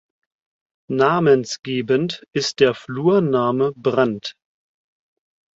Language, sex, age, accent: German, male, 30-39, Deutschland Deutsch